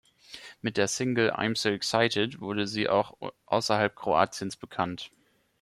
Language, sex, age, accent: German, male, 19-29, Deutschland Deutsch